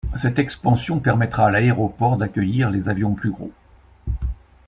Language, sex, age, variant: French, male, 60-69, Français de métropole